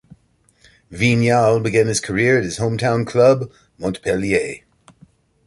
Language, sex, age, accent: English, male, 40-49, United States English